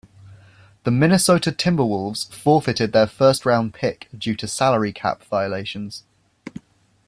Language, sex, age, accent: English, male, 19-29, England English